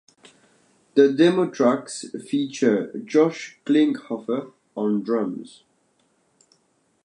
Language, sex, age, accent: English, male, 19-29, United States English